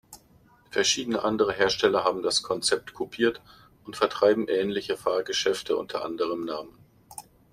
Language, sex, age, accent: German, male, 50-59, Deutschland Deutsch